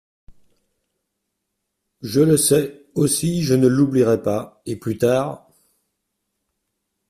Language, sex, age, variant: French, male, 50-59, Français de métropole